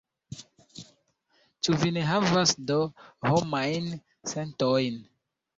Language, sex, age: Esperanto, male, 19-29